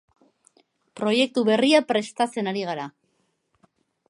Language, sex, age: Basque, female, 50-59